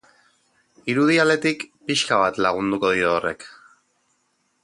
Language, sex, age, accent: Basque, male, 30-39, Erdialdekoa edo Nafarra (Gipuzkoa, Nafarroa)